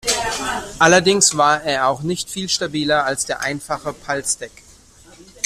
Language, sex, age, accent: German, male, 30-39, Deutschland Deutsch